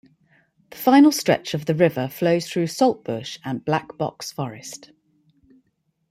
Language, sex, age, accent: English, female, 50-59, England English